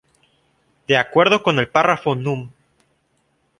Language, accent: Spanish, México